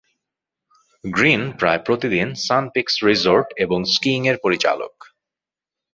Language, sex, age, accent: Bengali, male, 30-39, চলিত